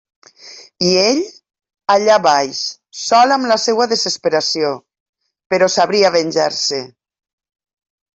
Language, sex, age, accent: Catalan, female, 50-59, valencià